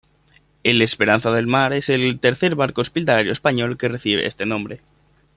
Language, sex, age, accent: Spanish, male, 19-29, España: Centro-Sur peninsular (Madrid, Toledo, Castilla-La Mancha)